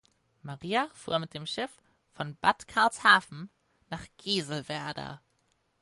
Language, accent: German, Deutschland Deutsch